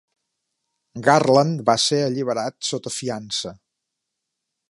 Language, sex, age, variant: Catalan, male, 50-59, Central